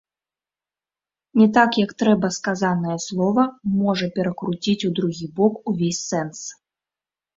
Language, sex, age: Belarusian, female, 30-39